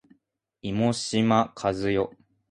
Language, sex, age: Japanese, male, 19-29